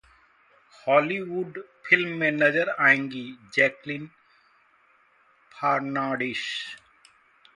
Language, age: Hindi, 40-49